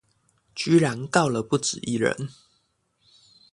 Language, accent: Chinese, 出生地：彰化縣